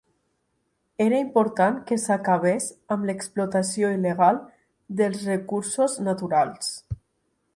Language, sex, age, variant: Catalan, female, 19-29, Nord-Occidental